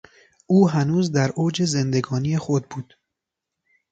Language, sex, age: Persian, male, 19-29